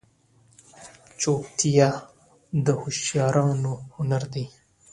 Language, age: Pashto, 19-29